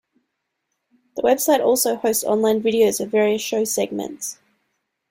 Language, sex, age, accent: English, female, 19-29, Australian English